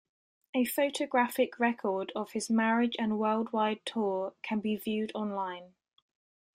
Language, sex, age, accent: English, female, 19-29, England English